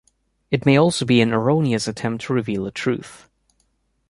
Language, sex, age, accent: English, male, 30-39, United States English